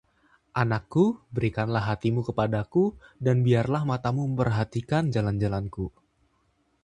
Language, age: Indonesian, 19-29